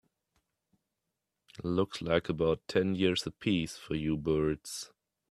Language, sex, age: English, male, 30-39